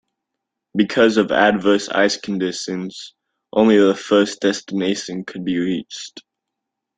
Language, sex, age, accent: English, male, under 19, United States English